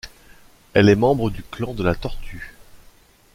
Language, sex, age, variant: French, male, 40-49, Français de métropole